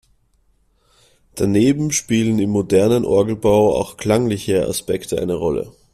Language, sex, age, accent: German, male, 19-29, Österreichisches Deutsch